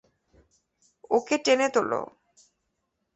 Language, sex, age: Bengali, female, 19-29